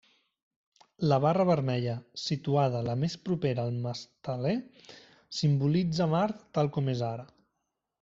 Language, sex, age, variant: Catalan, male, 19-29, Central